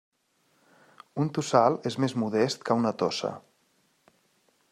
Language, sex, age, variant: Catalan, male, 30-39, Central